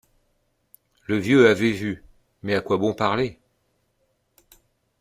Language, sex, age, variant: French, male, 50-59, Français de métropole